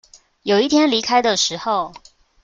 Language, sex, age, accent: Chinese, female, 19-29, 出生地：新北市